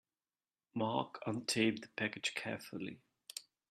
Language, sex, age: English, male, 40-49